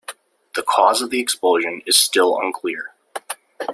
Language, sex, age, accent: English, male, 19-29, United States English